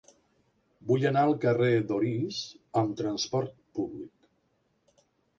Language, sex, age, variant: Catalan, male, 50-59, Nord-Occidental